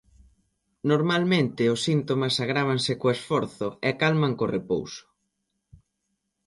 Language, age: Galician, 19-29